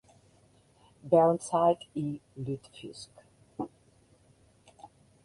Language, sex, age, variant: Catalan, female, 50-59, Central